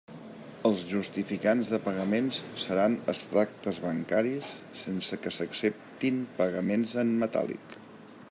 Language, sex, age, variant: Catalan, male, 60-69, Central